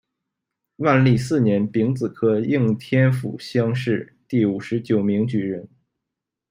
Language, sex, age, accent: Chinese, male, 19-29, 出生地：吉林省